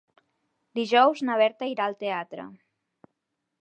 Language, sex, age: Catalan, female, 19-29